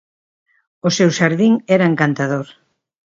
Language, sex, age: Galician, female, 60-69